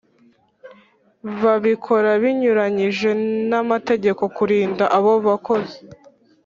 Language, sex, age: Kinyarwanda, female, under 19